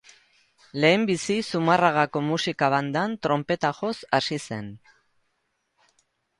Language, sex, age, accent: Basque, female, 60-69, Erdialdekoa edo Nafarra (Gipuzkoa, Nafarroa)